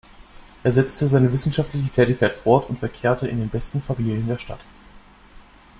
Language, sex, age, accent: German, male, under 19, Deutschland Deutsch